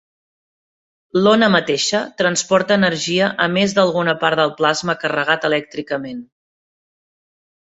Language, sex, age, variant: Catalan, female, 40-49, Septentrional